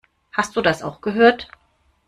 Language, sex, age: German, female, 40-49